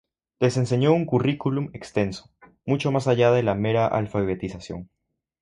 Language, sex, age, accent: Spanish, male, under 19, Andino-Pacífico: Colombia, Perú, Ecuador, oeste de Bolivia y Venezuela andina